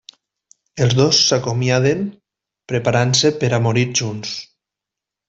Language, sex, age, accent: Catalan, male, 30-39, valencià